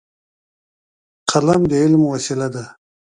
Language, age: Pashto, 60-69